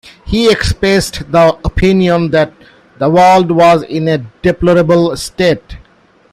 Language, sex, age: English, male, 40-49